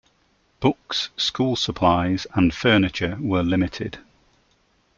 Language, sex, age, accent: English, male, 40-49, England English